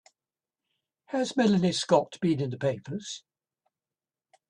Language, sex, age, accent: English, male, 70-79, England English